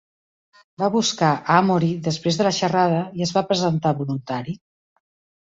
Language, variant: Catalan, Central